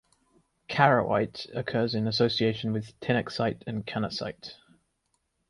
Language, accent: English, England English